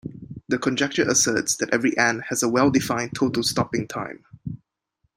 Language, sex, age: English, male, 30-39